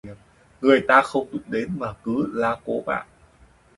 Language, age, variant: Vietnamese, 19-29, Hà Nội